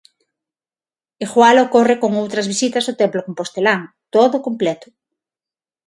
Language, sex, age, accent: Galician, female, 40-49, Atlántico (seseo e gheada); Neofalante